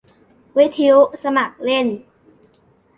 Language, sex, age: Thai, male, under 19